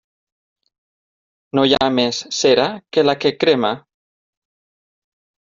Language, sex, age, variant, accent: Catalan, male, 30-39, Valencià meridional, central; valencià